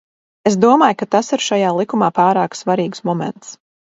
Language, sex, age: Latvian, female, 40-49